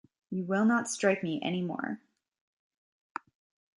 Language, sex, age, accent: English, female, 30-39, United States English